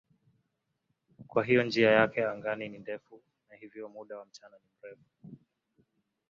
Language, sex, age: Swahili, male, 19-29